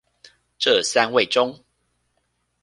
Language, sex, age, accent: Chinese, male, 30-39, 出生地：臺南市